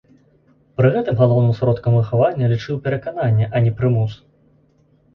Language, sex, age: Belarusian, male, 30-39